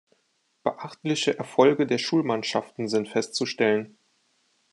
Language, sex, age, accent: German, male, 19-29, Deutschland Deutsch